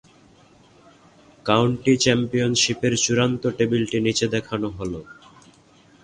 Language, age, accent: Bengali, under 19, শুদ্ধ বাংলা